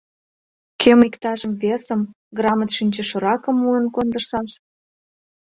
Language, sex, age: Mari, female, 19-29